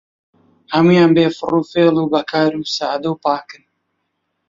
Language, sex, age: Central Kurdish, male, 19-29